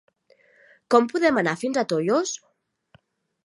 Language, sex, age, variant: Catalan, female, 30-39, Central